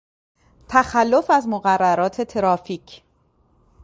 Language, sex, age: Persian, female, 40-49